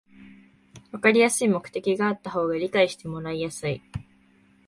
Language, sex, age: Japanese, female, 19-29